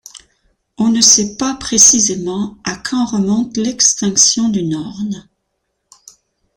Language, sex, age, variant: French, female, 50-59, Français de métropole